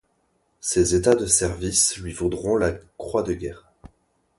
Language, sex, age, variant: French, male, 30-39, Français de métropole